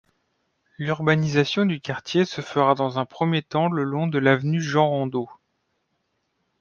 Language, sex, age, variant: French, male, 30-39, Français de métropole